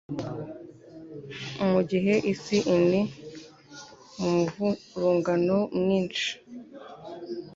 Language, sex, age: Kinyarwanda, female, under 19